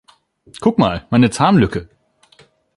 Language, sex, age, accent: German, male, 19-29, Deutschland Deutsch